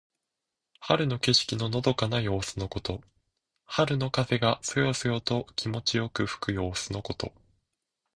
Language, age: Japanese, under 19